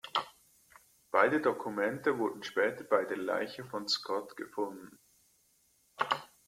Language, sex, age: German, male, 40-49